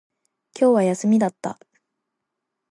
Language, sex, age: Japanese, female, 19-29